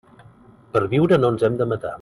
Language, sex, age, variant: Catalan, male, 40-49, Central